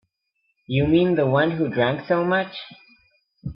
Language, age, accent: English, 19-29, United States English